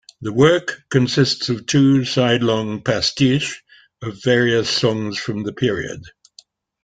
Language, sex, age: English, male, 80-89